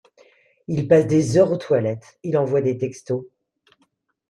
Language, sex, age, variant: French, female, 50-59, Français de métropole